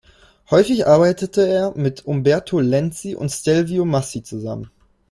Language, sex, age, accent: German, male, 19-29, Deutschland Deutsch